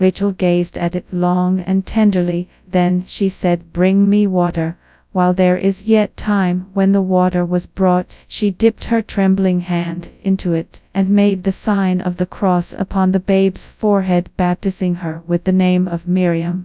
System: TTS, FastPitch